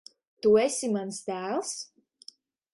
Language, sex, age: Latvian, female, under 19